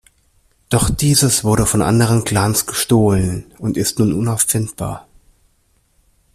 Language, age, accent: German, 30-39, Deutschland Deutsch